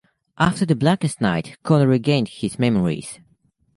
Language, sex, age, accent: English, male, under 19, United States English